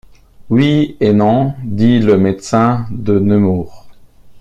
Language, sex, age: French, male, 40-49